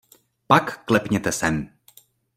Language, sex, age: Czech, male, 19-29